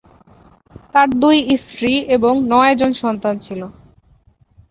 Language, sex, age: Bengali, female, 19-29